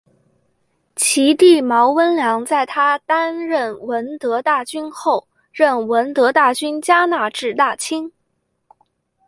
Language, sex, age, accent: Chinese, female, 19-29, 出生地：湖北省